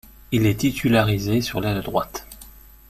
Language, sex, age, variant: French, male, 50-59, Français de métropole